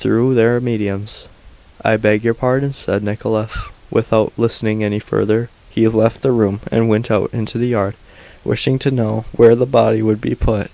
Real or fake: real